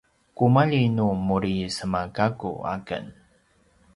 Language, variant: Paiwan, pinayuanan a kinaikacedasan (東排灣語)